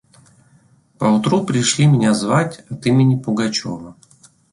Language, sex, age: Russian, male, 40-49